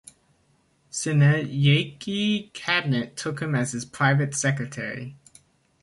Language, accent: English, United States English